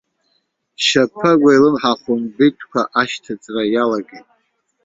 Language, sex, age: Abkhazian, male, 60-69